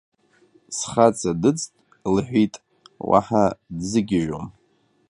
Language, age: Abkhazian, 30-39